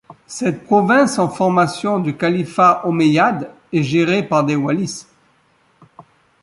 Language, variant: French, Français de métropole